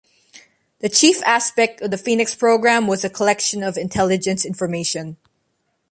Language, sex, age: English, female, 19-29